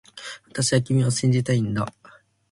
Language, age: Japanese, 19-29